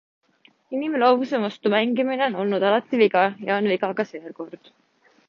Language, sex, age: Estonian, female, 19-29